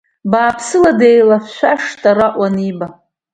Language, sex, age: Abkhazian, female, 30-39